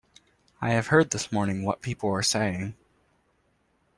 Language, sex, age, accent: English, male, 19-29, United States English